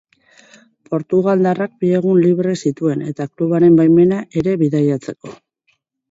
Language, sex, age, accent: Basque, female, 40-49, Mendebalekoa (Araba, Bizkaia, Gipuzkoako mendebaleko herri batzuk)